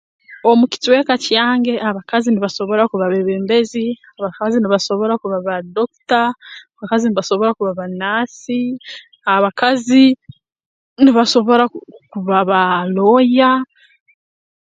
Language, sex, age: Tooro, female, 19-29